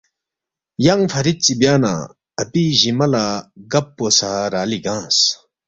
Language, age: Balti, 30-39